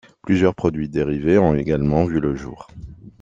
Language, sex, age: French, male, 30-39